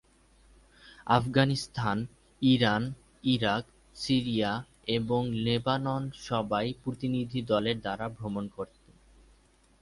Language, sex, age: Bengali, male, 19-29